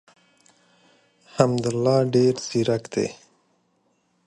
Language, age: Pashto, 40-49